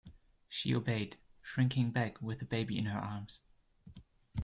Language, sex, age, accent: English, male, 30-39, United States English